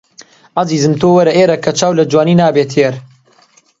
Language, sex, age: Central Kurdish, male, 19-29